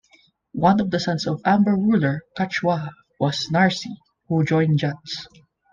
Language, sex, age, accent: English, male, 19-29, Filipino